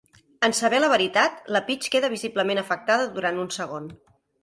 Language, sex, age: Catalan, female, 40-49